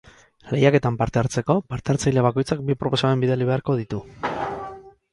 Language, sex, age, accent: Basque, male, 30-39, Mendebalekoa (Araba, Bizkaia, Gipuzkoako mendebaleko herri batzuk)